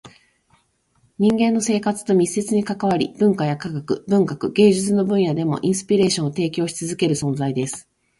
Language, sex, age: Japanese, female, 40-49